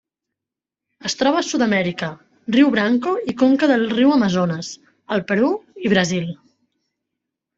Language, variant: Catalan, Central